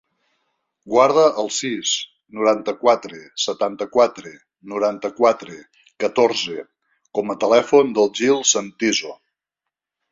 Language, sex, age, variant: Catalan, male, 50-59, Nord-Occidental